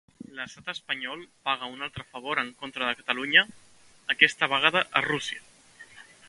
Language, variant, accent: Catalan, Central, central